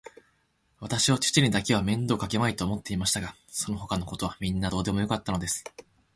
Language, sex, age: Japanese, male, 19-29